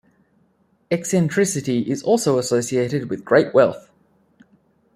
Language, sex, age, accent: English, male, 30-39, Australian English